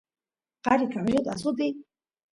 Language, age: Santiago del Estero Quichua, 30-39